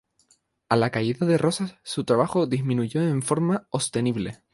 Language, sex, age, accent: Spanish, male, 19-29, España: Islas Canarias